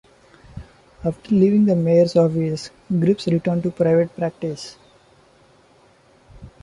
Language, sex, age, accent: English, male, 19-29, India and South Asia (India, Pakistan, Sri Lanka)